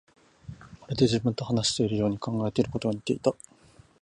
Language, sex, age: Japanese, male, 19-29